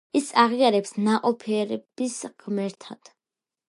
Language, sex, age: Georgian, female, under 19